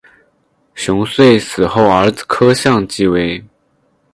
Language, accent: Chinese, 出生地：江西省